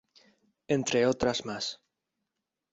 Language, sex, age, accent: Spanish, male, 19-29, España: Centro-Sur peninsular (Madrid, Toledo, Castilla-La Mancha)